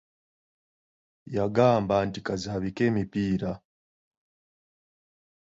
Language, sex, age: Ganda, male, 30-39